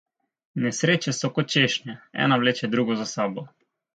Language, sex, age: Slovenian, male, 19-29